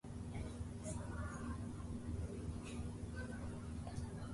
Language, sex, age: English, male, 19-29